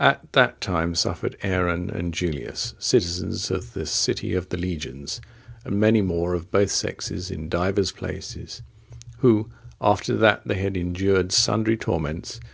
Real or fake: real